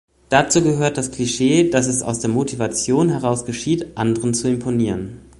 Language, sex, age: German, male, 19-29